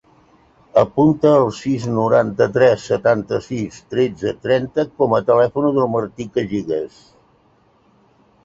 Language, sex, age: Catalan, male, 70-79